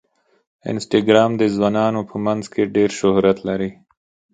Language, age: Pashto, 30-39